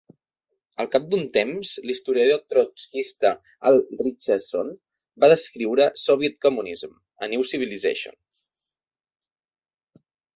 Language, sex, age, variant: Catalan, male, 19-29, Central